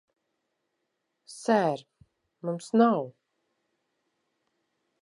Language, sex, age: Latvian, female, 40-49